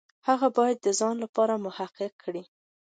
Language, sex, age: Pashto, female, 19-29